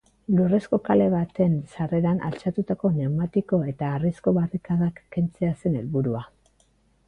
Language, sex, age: Basque, female, 40-49